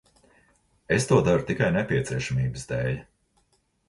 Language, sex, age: Latvian, male, 40-49